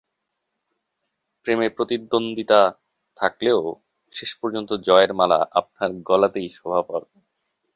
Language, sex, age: Bengali, male, 19-29